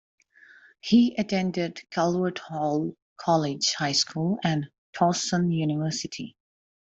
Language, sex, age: English, female, 19-29